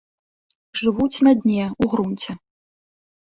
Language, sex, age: Belarusian, female, 19-29